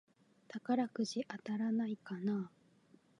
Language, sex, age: Japanese, female, 19-29